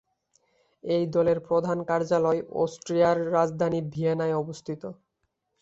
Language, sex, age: Bengali, male, under 19